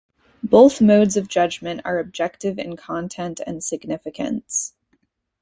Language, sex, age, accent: English, female, 19-29, United States English